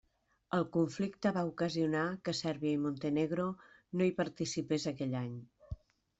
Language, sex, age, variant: Catalan, female, 50-59, Central